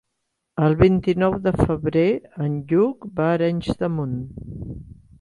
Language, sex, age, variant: Catalan, female, 60-69, Central